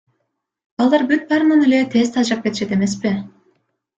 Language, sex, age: Kyrgyz, female, 19-29